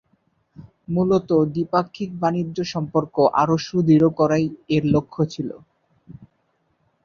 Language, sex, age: Bengali, male, 19-29